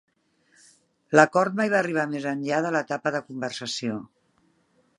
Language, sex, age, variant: Catalan, female, 50-59, Central